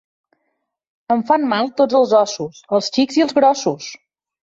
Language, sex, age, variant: Catalan, female, 30-39, Central